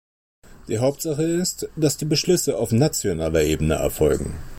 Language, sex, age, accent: German, male, 40-49, Deutschland Deutsch